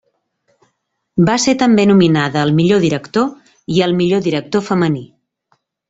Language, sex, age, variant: Catalan, female, 40-49, Central